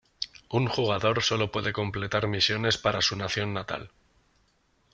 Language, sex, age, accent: Spanish, male, 30-39, España: Norte peninsular (Asturias, Castilla y León, Cantabria, País Vasco, Navarra, Aragón, La Rioja, Guadalajara, Cuenca)